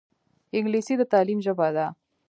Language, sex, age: Pashto, female, 19-29